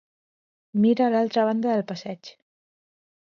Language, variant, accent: Catalan, Central, central